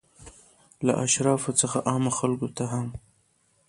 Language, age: Pashto, 19-29